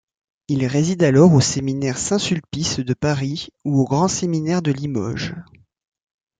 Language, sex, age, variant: French, male, 19-29, Français de métropole